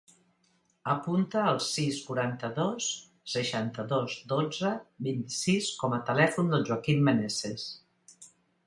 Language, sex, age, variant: Catalan, female, 60-69, Central